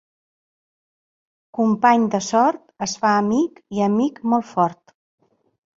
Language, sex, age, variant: Catalan, female, 50-59, Central